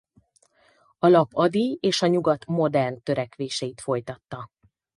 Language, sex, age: Hungarian, female, 40-49